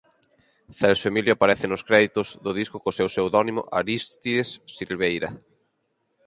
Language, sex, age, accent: Galician, male, 19-29, Normativo (estándar)